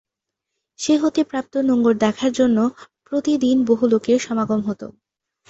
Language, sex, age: Bengali, female, under 19